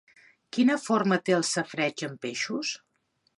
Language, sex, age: Catalan, female, 40-49